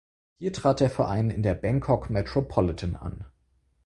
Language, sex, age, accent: German, male, 19-29, Deutschland Deutsch